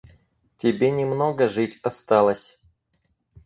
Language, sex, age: Russian, male, 19-29